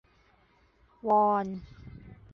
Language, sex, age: Thai, female, 40-49